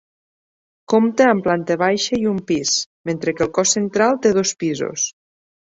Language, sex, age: Catalan, female, 30-39